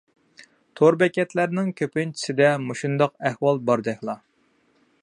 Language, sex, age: Uyghur, male, 30-39